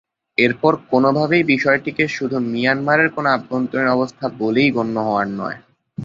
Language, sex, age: Bengali, male, 19-29